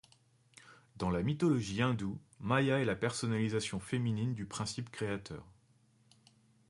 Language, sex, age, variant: French, male, 30-39, Français de métropole